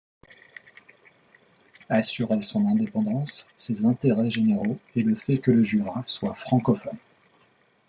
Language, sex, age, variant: French, male, 40-49, Français de métropole